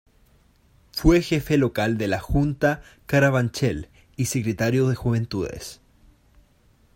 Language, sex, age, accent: Spanish, male, 19-29, Chileno: Chile, Cuyo